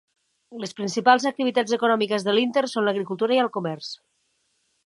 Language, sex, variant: Catalan, female, Nord-Occidental